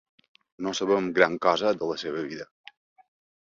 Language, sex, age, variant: Catalan, male, 50-59, Balear